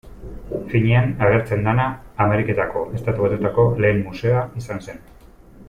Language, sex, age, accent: Basque, male, 40-49, Mendebalekoa (Araba, Bizkaia, Gipuzkoako mendebaleko herri batzuk)